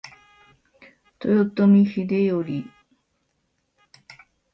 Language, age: Japanese, 30-39